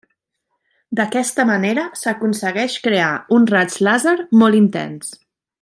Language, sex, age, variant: Catalan, female, 30-39, Central